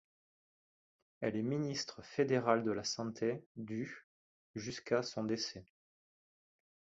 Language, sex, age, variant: French, male, 30-39, Français de métropole